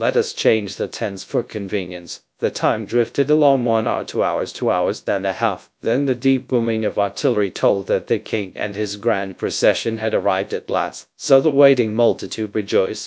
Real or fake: fake